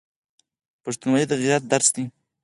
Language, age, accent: Pashto, 19-29, کندهاری لهجه